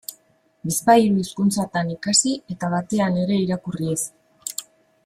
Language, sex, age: Basque, female, 50-59